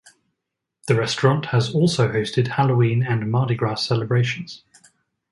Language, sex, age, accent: English, male, 30-39, England English